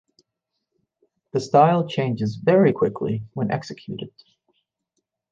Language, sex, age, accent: English, male, 19-29, United States English